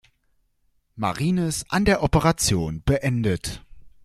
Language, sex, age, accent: German, male, under 19, Deutschland Deutsch